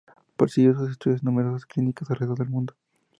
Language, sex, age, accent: Spanish, male, 19-29, México